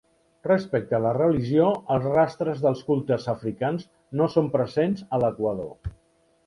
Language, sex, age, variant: Catalan, male, 50-59, Central